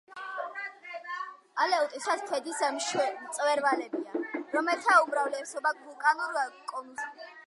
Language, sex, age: Georgian, female, under 19